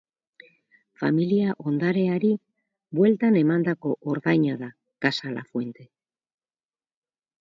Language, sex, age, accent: Basque, female, 50-59, Mendebalekoa (Araba, Bizkaia, Gipuzkoako mendebaleko herri batzuk)